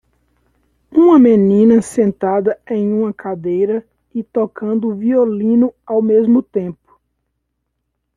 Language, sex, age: Portuguese, male, 30-39